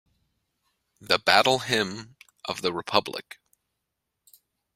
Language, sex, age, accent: English, male, 19-29, United States English